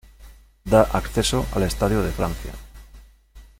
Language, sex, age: Spanish, male, 40-49